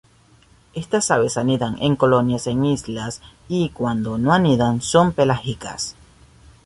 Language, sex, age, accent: Spanish, male, 19-29, Caribe: Cuba, Venezuela, Puerto Rico, República Dominicana, Panamá, Colombia caribeña, México caribeño, Costa del golfo de México